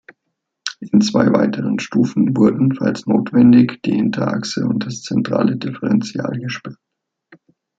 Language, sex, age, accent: German, male, 40-49, Deutschland Deutsch